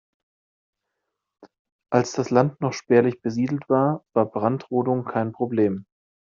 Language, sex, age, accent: German, male, 30-39, Deutschland Deutsch